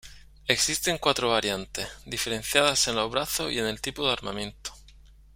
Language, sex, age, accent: Spanish, male, 40-49, España: Sur peninsular (Andalucia, Extremadura, Murcia)